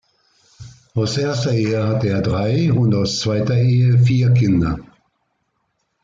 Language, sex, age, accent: German, male, 60-69, Deutschland Deutsch